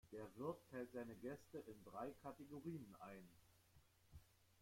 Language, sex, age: German, male, 50-59